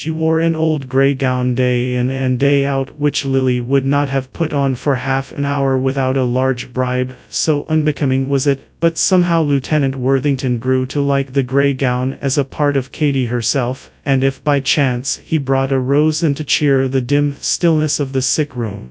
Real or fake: fake